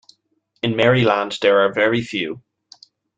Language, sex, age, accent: English, male, 19-29, Irish English